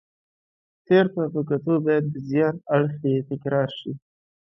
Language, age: Pashto, 19-29